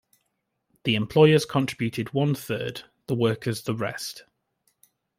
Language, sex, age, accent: English, male, 19-29, England English